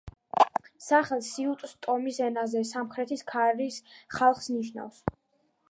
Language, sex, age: Georgian, female, under 19